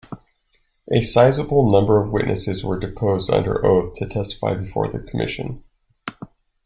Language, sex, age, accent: English, male, 40-49, United States English